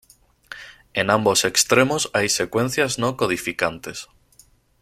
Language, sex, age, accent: Spanish, male, 19-29, España: Centro-Sur peninsular (Madrid, Toledo, Castilla-La Mancha)